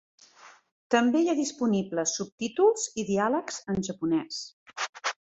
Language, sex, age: Catalan, female, 40-49